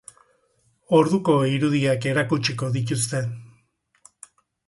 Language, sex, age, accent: Basque, male, 60-69, Mendebalekoa (Araba, Bizkaia, Gipuzkoako mendebaleko herri batzuk)